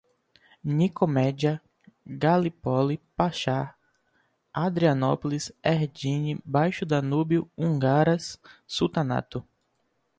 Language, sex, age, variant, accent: Portuguese, male, 19-29, Portuguese (Brasil), Nordestino